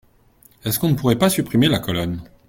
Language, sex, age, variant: French, male, 40-49, Français de métropole